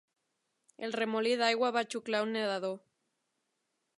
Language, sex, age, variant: Catalan, female, 30-39, Nord-Occidental